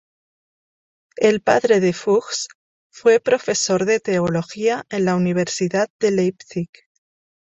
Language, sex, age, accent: Spanish, female, 50-59, España: Norte peninsular (Asturias, Castilla y León, Cantabria, País Vasco, Navarra, Aragón, La Rioja, Guadalajara, Cuenca)